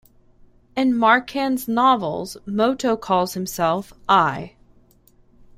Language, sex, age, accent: English, female, 30-39, United States English